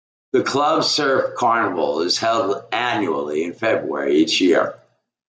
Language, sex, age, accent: English, male, 60-69, United States English